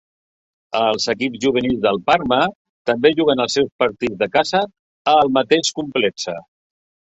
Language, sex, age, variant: Catalan, male, 60-69, Central